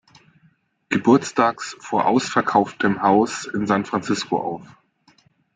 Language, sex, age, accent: German, male, 40-49, Deutschland Deutsch